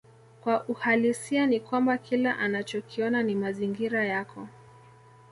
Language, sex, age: Swahili, male, 30-39